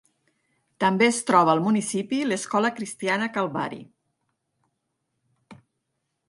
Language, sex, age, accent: Catalan, female, 40-49, Tortosí